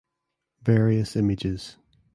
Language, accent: English, Northern Irish